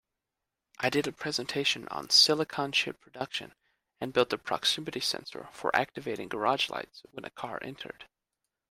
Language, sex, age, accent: English, male, under 19, United States English